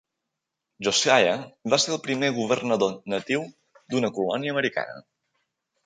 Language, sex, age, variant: Catalan, male, 19-29, Balear